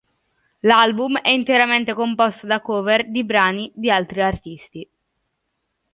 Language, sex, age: Italian, female, under 19